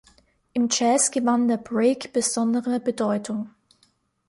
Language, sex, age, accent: German, female, 19-29, Österreichisches Deutsch